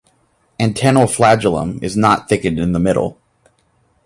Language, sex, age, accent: English, male, 30-39, United States English